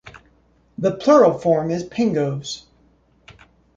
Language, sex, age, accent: English, male, 30-39, United States English